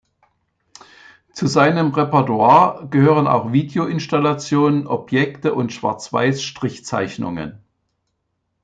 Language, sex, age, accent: German, male, 70-79, Deutschland Deutsch